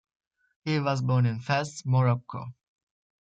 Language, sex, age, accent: English, male, under 19, United States English